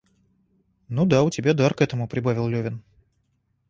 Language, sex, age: Russian, male, 30-39